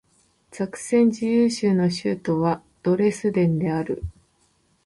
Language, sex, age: Japanese, female, 30-39